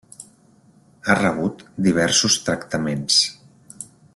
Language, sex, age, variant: Catalan, male, 40-49, Central